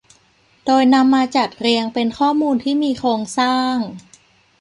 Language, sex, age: Thai, female, 30-39